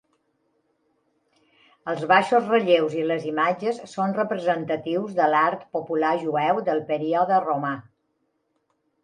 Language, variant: Catalan, Balear